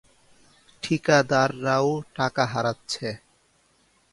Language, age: Bengali, under 19